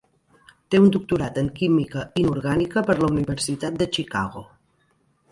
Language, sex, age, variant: Catalan, female, 40-49, Central